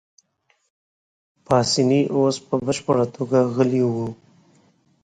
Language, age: Pashto, 30-39